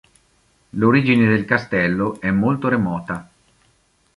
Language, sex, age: Italian, male, 50-59